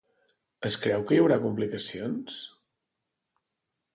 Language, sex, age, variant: Catalan, male, 30-39, Septentrional